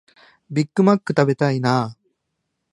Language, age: Japanese, 19-29